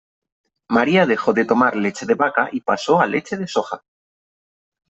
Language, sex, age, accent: Spanish, male, 19-29, España: Centro-Sur peninsular (Madrid, Toledo, Castilla-La Mancha)